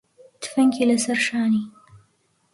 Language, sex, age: Central Kurdish, female, 19-29